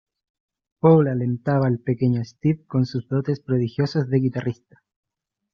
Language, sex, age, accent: Spanish, male, 19-29, Chileno: Chile, Cuyo